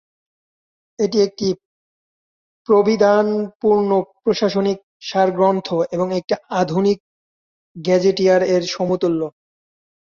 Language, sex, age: Bengali, male, 19-29